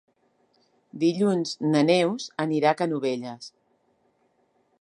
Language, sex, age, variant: Catalan, female, 40-49, Central